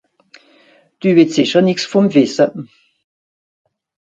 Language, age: Swiss German, 60-69